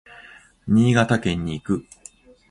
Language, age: Japanese, 40-49